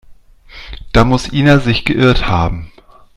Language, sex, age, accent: German, male, 40-49, Deutschland Deutsch